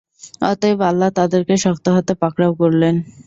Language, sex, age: Bengali, female, 19-29